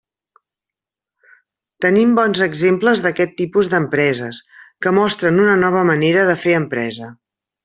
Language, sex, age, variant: Catalan, female, 50-59, Central